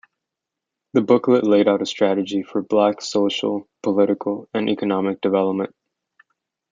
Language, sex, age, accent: English, male, 19-29, United States English